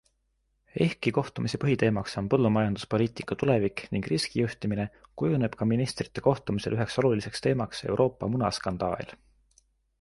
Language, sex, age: Estonian, male, 19-29